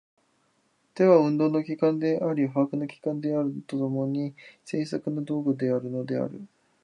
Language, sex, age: Japanese, male, 19-29